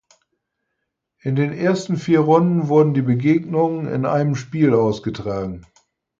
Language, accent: German, Norddeutsch